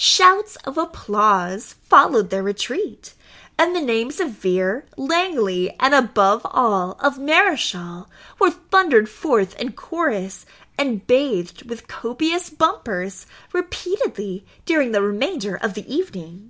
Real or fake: real